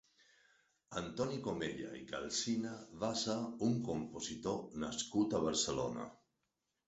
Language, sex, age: Catalan, male, 50-59